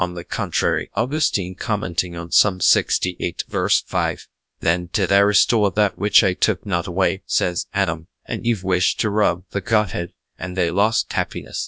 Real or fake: fake